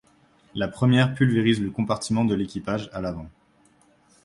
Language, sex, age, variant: French, male, 19-29, Français de métropole